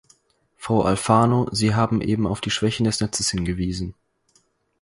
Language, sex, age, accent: German, male, under 19, Deutschland Deutsch